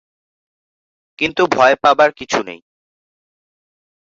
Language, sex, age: Bengali, male, under 19